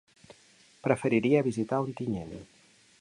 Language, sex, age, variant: Catalan, male, 50-59, Central